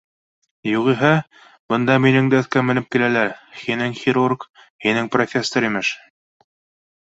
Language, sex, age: Bashkir, male, 19-29